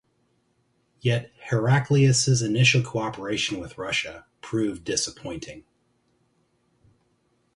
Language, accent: English, United States English